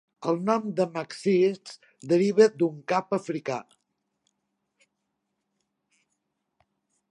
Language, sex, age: Catalan, female, 60-69